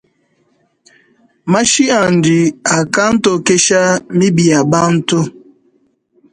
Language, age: Luba-Lulua, 30-39